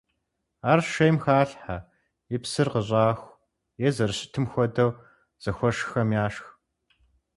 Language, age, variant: Kabardian, 19-29, Адыгэбзэ (Къэбэрдей, Кирил, псоми зэдай)